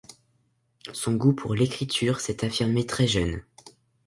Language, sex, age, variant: French, male, under 19, Français de métropole